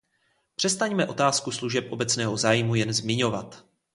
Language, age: Czech, 19-29